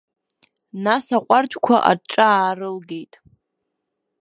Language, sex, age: Abkhazian, female, under 19